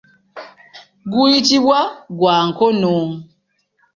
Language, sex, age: Ganda, female, 30-39